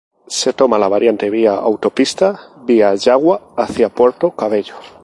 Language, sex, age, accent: Spanish, male, 40-49, España: Norte peninsular (Asturias, Castilla y León, Cantabria, País Vasco, Navarra, Aragón, La Rioja, Guadalajara, Cuenca)